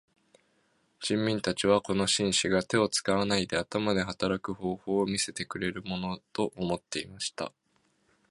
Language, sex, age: Japanese, male, 19-29